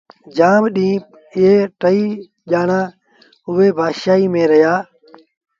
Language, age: Sindhi Bhil, under 19